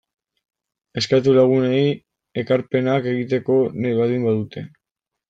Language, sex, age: Basque, male, 19-29